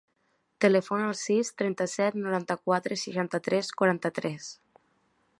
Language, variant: Catalan, Septentrional